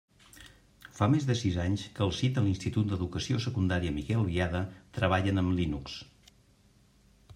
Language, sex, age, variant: Catalan, male, 50-59, Central